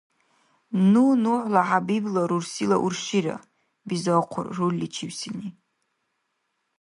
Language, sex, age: Dargwa, female, 19-29